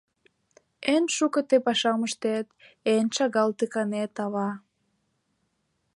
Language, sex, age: Mari, female, under 19